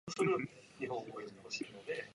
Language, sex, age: English, male, under 19